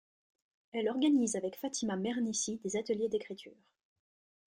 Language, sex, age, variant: French, female, 19-29, Français de métropole